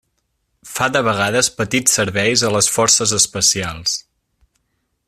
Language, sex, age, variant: Catalan, male, 19-29, Central